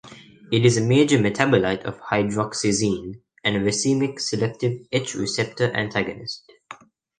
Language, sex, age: English, male, under 19